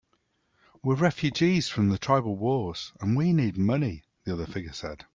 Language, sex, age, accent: English, male, 40-49, Scottish English